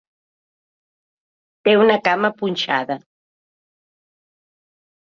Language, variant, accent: Catalan, Central, Empordanès